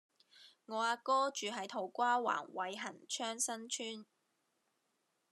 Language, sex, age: Cantonese, female, 30-39